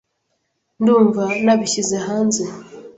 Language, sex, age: Kinyarwanda, female, 19-29